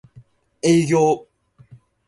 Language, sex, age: Japanese, male, 19-29